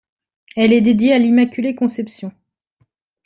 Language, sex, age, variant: French, female, 30-39, Français de métropole